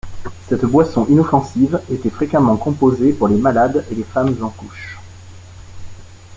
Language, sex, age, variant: French, male, 40-49, Français de métropole